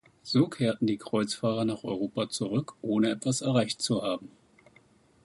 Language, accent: German, Deutschland Deutsch